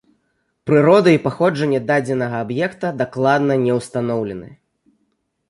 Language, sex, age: Belarusian, male, 19-29